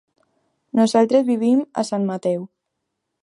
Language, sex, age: Catalan, female, under 19